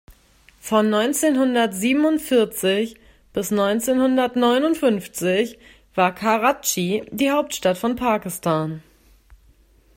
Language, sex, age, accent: German, female, 19-29, Deutschland Deutsch